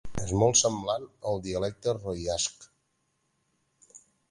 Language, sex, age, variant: Catalan, male, 50-59, Nord-Occidental